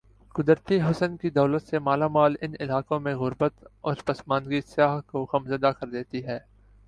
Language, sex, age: Urdu, male, 19-29